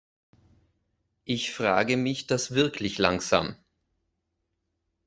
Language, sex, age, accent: German, male, 30-39, Deutschland Deutsch